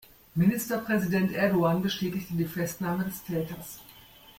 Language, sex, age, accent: German, female, 50-59, Deutschland Deutsch